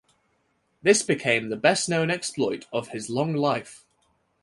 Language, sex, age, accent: English, male, 19-29, England English